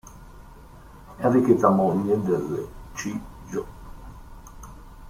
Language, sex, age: Italian, male, 40-49